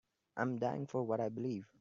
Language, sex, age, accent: English, male, under 19, India and South Asia (India, Pakistan, Sri Lanka)